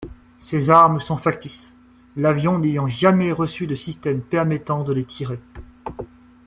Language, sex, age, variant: French, male, 19-29, Français de métropole